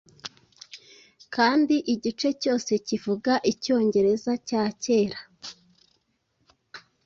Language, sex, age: Kinyarwanda, female, 30-39